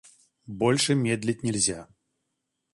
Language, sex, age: Russian, male, 40-49